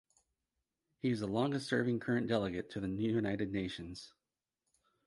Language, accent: English, United States English